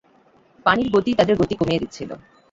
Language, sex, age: Bengali, female, 19-29